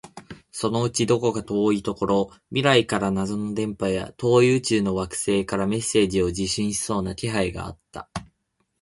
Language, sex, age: Japanese, male, 19-29